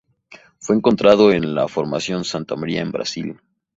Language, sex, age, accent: Spanish, male, 19-29, México